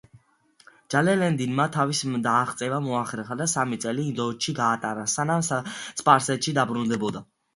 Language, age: Georgian, 19-29